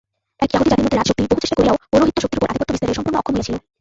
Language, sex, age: Bengali, female, 19-29